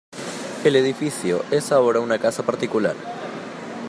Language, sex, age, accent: Spanish, male, 19-29, Andino-Pacífico: Colombia, Perú, Ecuador, oeste de Bolivia y Venezuela andina